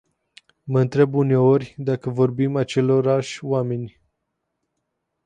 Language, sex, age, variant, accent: Romanian, male, 30-39, Romanian-Romania, Muntenesc